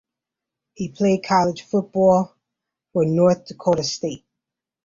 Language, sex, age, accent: English, female, 30-39, United States English